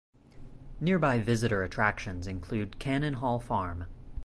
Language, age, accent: English, 19-29, United States English